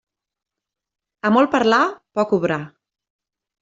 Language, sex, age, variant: Catalan, female, 30-39, Central